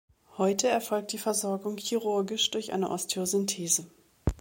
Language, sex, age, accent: German, female, 40-49, Deutschland Deutsch